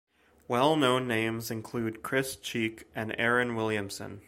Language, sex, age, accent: English, male, 19-29, Canadian English